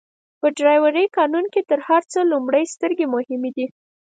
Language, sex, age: Pashto, female, under 19